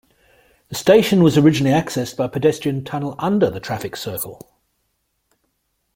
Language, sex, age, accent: English, male, 50-59, Australian English